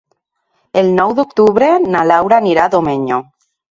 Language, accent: Catalan, valencià